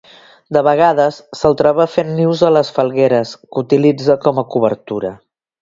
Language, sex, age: Catalan, female, 50-59